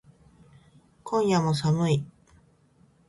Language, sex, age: Japanese, female, 40-49